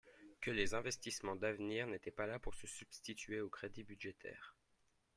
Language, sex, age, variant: French, male, 19-29, Français de métropole